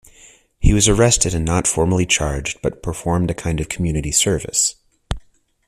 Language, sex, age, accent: English, male, 30-39, United States English